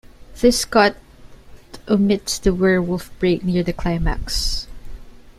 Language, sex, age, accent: English, female, 19-29, Filipino